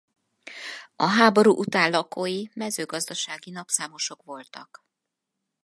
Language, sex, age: Hungarian, female, 50-59